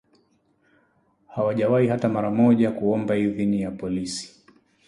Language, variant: Swahili, Kiswahili Sanifu (EA)